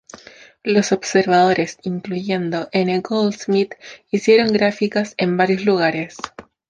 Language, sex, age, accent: Spanish, female, under 19, Chileno: Chile, Cuyo